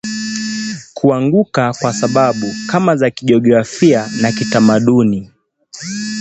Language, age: Swahili, 19-29